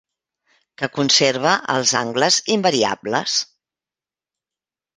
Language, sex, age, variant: Catalan, female, 50-59, Central